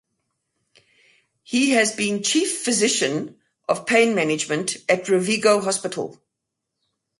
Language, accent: English, Southern African (South Africa, Zimbabwe, Namibia)